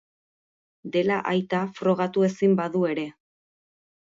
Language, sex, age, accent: Basque, female, 30-39, Erdialdekoa edo Nafarra (Gipuzkoa, Nafarroa)